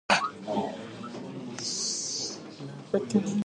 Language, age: English, 19-29